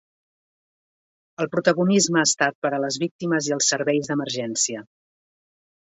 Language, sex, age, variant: Catalan, female, 40-49, Central